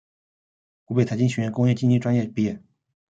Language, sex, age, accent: Chinese, male, 30-39, 出生地：江苏省